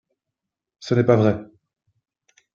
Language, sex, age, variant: French, male, 30-39, Français de métropole